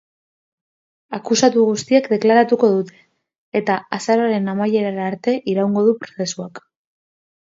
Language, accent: Basque, Mendebalekoa (Araba, Bizkaia, Gipuzkoako mendebaleko herri batzuk)